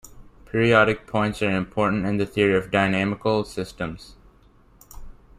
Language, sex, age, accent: English, male, under 19, United States English